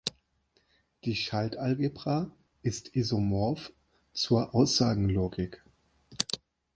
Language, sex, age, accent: German, male, 40-49, Deutschland Deutsch